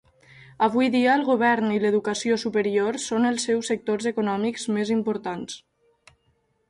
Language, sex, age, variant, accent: Catalan, female, 19-29, Valencià meridional, valencià